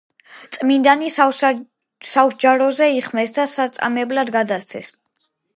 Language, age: Georgian, under 19